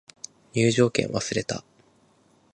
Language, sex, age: Japanese, male, under 19